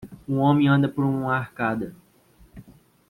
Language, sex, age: Portuguese, male, 19-29